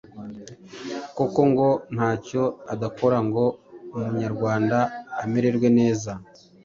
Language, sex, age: Kinyarwanda, male, 30-39